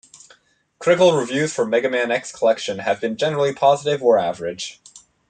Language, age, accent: English, 19-29, United States English